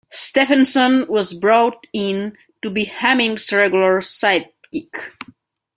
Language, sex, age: English, female, 30-39